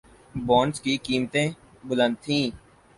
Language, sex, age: Urdu, male, 19-29